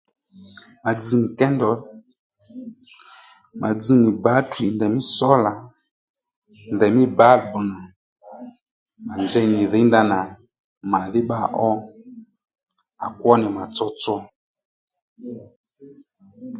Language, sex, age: Lendu, male, 30-39